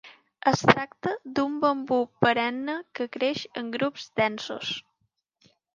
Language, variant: Catalan, Balear